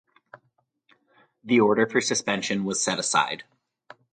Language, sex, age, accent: English, male, 30-39, United States English